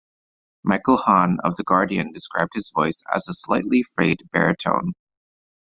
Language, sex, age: English, male, 19-29